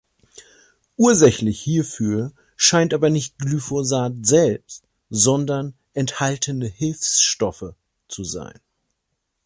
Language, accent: German, Deutschland Deutsch